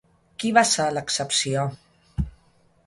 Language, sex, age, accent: Catalan, female, 40-49, balear; central